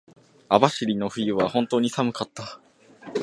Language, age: Japanese, under 19